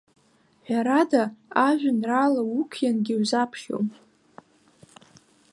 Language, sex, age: Abkhazian, female, under 19